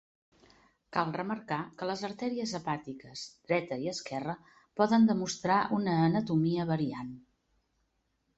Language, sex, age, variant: Catalan, female, 60-69, Central